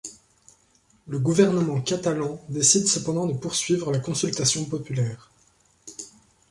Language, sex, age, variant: French, male, 19-29, Français de métropole